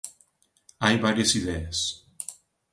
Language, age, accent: Galician, 19-29, Central (gheada)